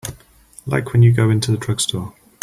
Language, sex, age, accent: English, male, 40-49, England English